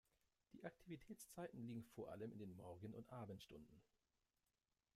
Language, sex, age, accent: German, male, 30-39, Deutschland Deutsch